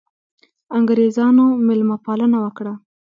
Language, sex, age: Pashto, female, 19-29